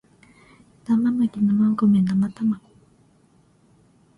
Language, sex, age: Japanese, female, under 19